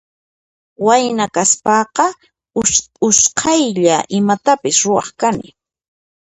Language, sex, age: Puno Quechua, female, 30-39